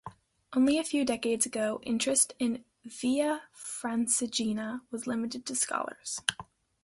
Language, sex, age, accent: English, female, under 19, United States English